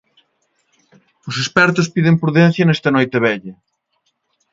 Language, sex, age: Galician, male, 40-49